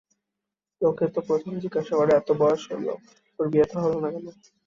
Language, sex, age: Bengali, male, under 19